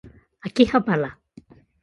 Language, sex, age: Japanese, female, 19-29